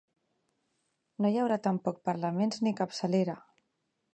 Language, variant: Catalan, Central